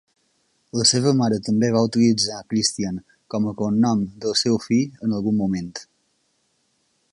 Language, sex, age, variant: Catalan, male, 19-29, Balear